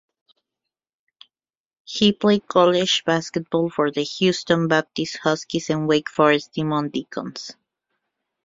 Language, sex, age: English, female, 30-39